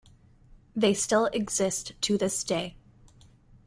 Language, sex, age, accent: English, female, 19-29, United States English